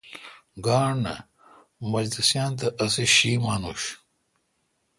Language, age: Kalkoti, 50-59